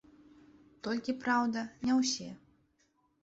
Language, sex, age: Belarusian, female, 19-29